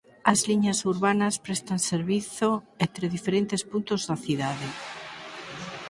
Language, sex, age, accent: Galician, female, 50-59, Normativo (estándar)